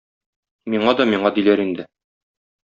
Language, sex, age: Tatar, male, 30-39